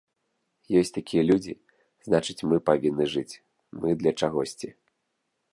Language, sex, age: Belarusian, male, 30-39